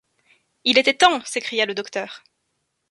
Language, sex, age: French, female, 19-29